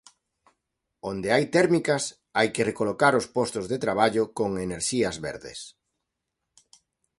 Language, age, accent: Galician, 40-49, Normativo (estándar)